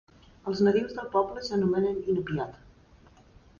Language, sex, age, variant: Catalan, female, 19-29, Central